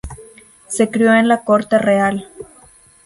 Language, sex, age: Spanish, female, under 19